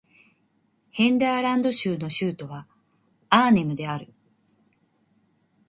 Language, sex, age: Japanese, female, 19-29